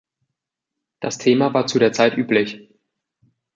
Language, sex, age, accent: German, male, 19-29, Deutschland Deutsch